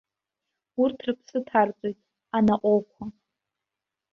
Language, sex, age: Abkhazian, female, 19-29